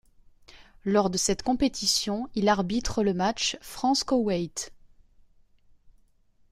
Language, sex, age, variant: French, female, 30-39, Français de métropole